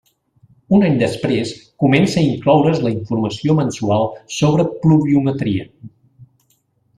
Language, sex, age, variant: Catalan, male, 50-59, Central